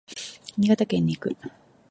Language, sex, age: Japanese, female, 40-49